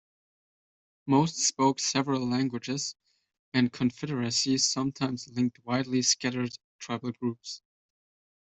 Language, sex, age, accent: English, male, 19-29, United States English